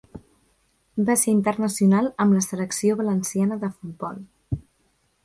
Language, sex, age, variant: Catalan, female, 19-29, Central